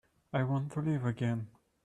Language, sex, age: English, male, 19-29